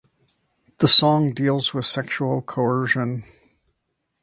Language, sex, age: English, male, 60-69